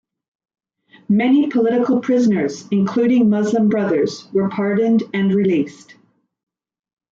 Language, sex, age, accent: English, female, 40-49, Canadian English